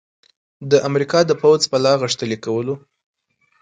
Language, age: Pashto, 19-29